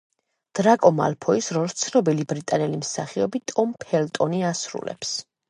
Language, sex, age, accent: Georgian, female, 19-29, ჩვეულებრივი